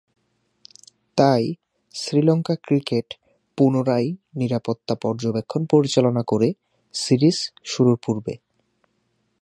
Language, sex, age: Bengali, male, 19-29